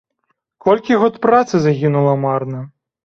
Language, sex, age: Belarusian, male, 19-29